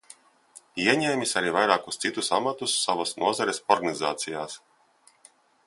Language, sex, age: Latvian, male, 30-39